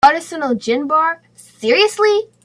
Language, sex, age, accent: English, female, under 19, United States English